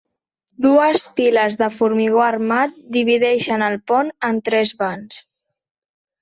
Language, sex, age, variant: Catalan, female, under 19, Central